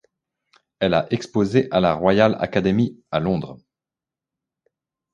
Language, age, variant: French, 30-39, Français de métropole